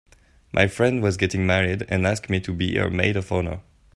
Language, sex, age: English, male, 19-29